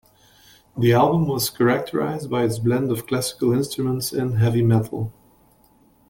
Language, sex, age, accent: English, male, 40-49, Canadian English